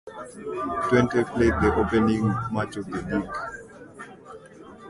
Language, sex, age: English, male, 19-29